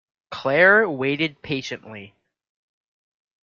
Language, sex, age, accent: English, male, under 19, United States English